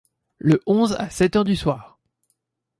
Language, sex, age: French, male, under 19